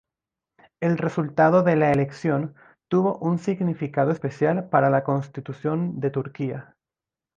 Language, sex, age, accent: Spanish, male, 30-39, Caribe: Cuba, Venezuela, Puerto Rico, República Dominicana, Panamá, Colombia caribeña, México caribeño, Costa del golfo de México